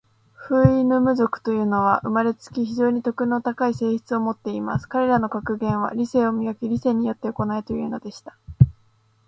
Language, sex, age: Japanese, female, 19-29